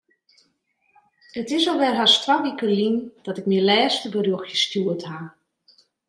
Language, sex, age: Western Frisian, female, 40-49